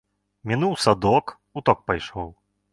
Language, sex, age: Belarusian, male, 19-29